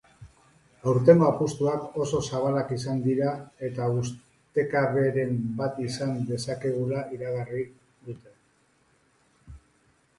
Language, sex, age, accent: Basque, male, 40-49, Mendebalekoa (Araba, Bizkaia, Gipuzkoako mendebaleko herri batzuk)